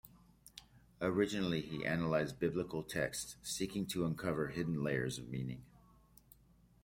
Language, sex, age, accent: English, male, 50-59, United States English